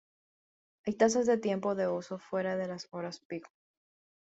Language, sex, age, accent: Spanish, female, 19-29, Andino-Pacífico: Colombia, Perú, Ecuador, oeste de Bolivia y Venezuela andina